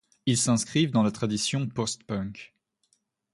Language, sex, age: French, female, 19-29